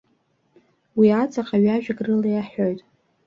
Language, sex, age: Abkhazian, female, under 19